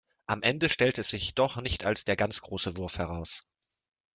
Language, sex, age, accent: German, male, 30-39, Deutschland Deutsch